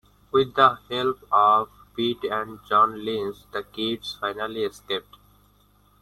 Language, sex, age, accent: English, male, 19-29, India and South Asia (India, Pakistan, Sri Lanka)